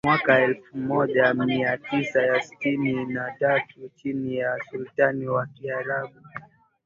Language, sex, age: Swahili, male, 19-29